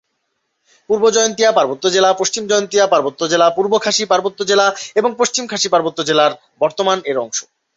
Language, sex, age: Bengali, male, 19-29